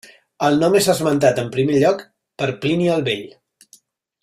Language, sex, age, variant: Catalan, male, 30-39, Central